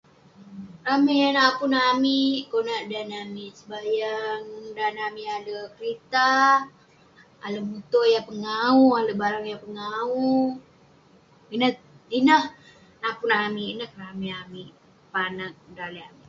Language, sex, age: Western Penan, female, under 19